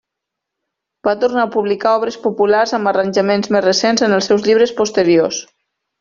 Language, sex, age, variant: Catalan, female, 40-49, Nord-Occidental